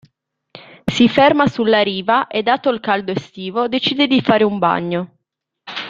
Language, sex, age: Italian, male, 30-39